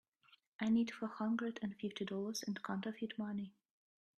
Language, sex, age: English, female, 19-29